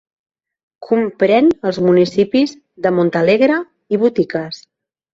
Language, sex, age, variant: Catalan, female, 30-39, Central